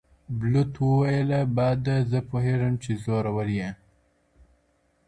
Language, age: Pashto, under 19